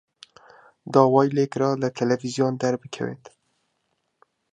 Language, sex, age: Central Kurdish, male, 19-29